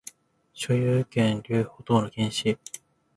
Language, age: Japanese, 19-29